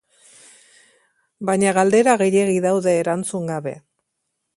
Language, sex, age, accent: Basque, female, 60-69, Mendebalekoa (Araba, Bizkaia, Gipuzkoako mendebaleko herri batzuk)